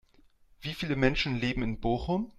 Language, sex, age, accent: German, male, 40-49, Deutschland Deutsch